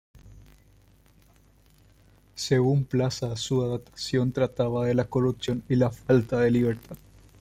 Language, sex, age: Spanish, male, 19-29